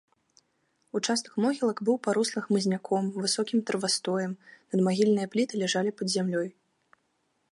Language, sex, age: Belarusian, female, 19-29